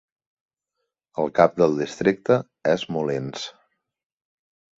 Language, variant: Catalan, Nord-Occidental